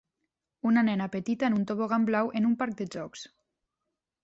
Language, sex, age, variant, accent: Catalan, female, 19-29, Nord-Occidental, Tortosí